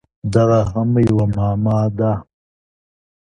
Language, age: Pashto, 40-49